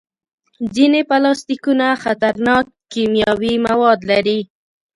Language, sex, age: Pashto, female, 19-29